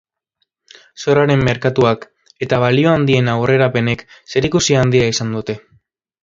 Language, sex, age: Basque, male, under 19